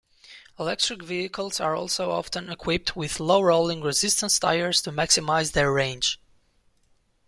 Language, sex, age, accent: English, male, 19-29, United States English